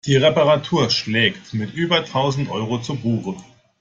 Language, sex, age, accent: German, male, 50-59, Deutschland Deutsch